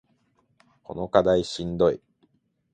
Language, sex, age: Japanese, male, 19-29